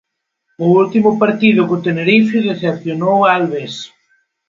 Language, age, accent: Galician, 19-29, Oriental (común en zona oriental)